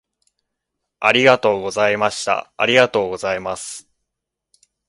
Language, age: Japanese, 19-29